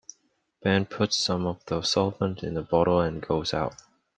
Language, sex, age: English, male, 19-29